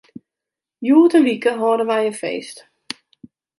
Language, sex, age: Western Frisian, female, 40-49